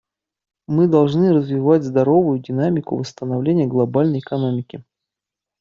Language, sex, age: Russian, male, 30-39